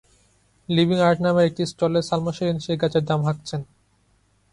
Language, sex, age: Bengali, male, 19-29